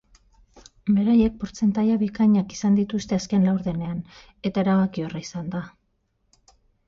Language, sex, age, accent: Basque, female, 40-49, Mendebalekoa (Araba, Bizkaia, Gipuzkoako mendebaleko herri batzuk); Batua